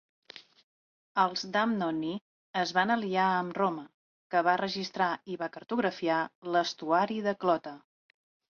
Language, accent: Catalan, gironí